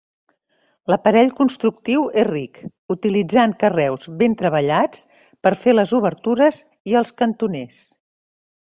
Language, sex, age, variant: Catalan, female, 60-69, Central